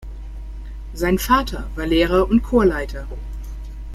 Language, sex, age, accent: German, female, 30-39, Deutschland Deutsch